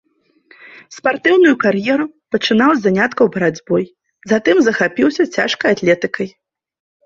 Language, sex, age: Belarusian, female, 30-39